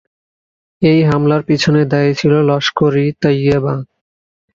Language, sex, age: Bengali, male, 19-29